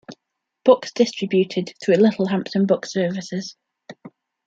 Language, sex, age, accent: English, female, 19-29, England English